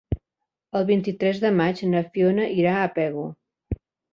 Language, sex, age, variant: Catalan, female, 60-69, Central